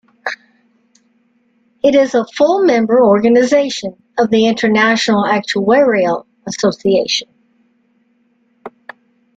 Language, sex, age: English, female, 60-69